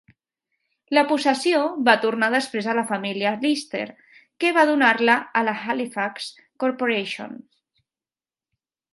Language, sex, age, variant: Catalan, female, 19-29, Central